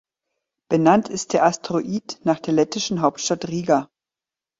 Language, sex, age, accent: German, female, 50-59, Deutschland Deutsch; Norddeutsch